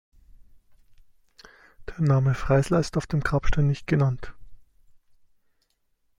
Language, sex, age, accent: German, male, 19-29, Deutschland Deutsch